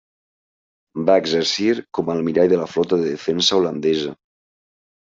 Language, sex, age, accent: Catalan, male, 40-49, valencià